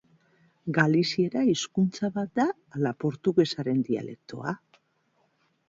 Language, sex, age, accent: Basque, female, 40-49, Mendebalekoa (Araba, Bizkaia, Gipuzkoako mendebaleko herri batzuk)